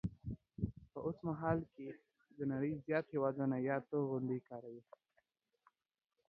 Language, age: Pashto, under 19